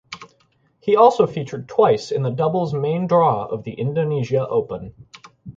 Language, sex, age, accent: English, male, 19-29, United States English